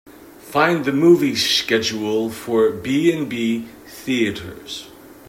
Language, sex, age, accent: English, male, 40-49, United States English